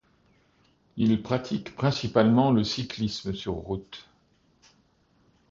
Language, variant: French, Français de métropole